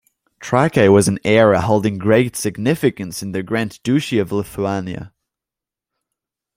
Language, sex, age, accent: English, male, under 19, United States English